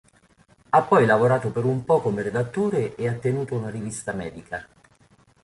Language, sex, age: Italian, male, 50-59